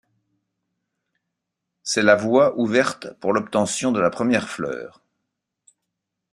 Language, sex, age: French, male, 60-69